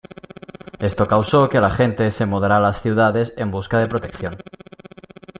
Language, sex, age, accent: Spanish, male, 30-39, España: Norte peninsular (Asturias, Castilla y León, Cantabria, País Vasco, Navarra, Aragón, La Rioja, Guadalajara, Cuenca)